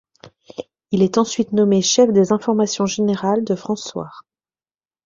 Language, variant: French, Français de métropole